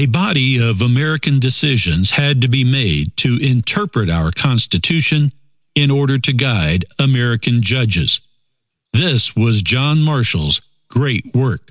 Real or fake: real